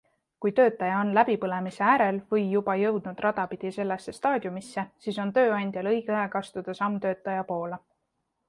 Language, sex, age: Estonian, female, 19-29